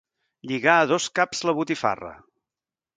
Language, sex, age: Catalan, male, 60-69